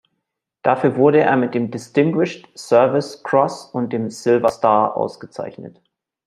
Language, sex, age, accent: German, male, 40-49, Deutschland Deutsch